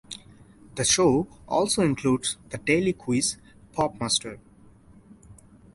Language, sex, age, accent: English, male, 19-29, United States English